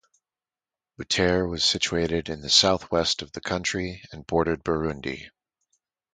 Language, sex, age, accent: English, male, 30-39, United States English